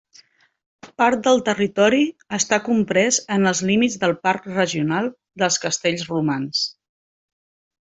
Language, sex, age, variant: Catalan, female, 40-49, Central